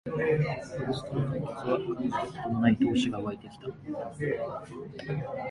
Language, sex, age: Japanese, male, 19-29